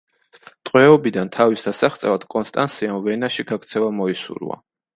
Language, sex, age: Georgian, male, 19-29